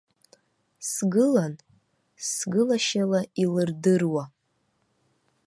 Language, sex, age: Abkhazian, female, under 19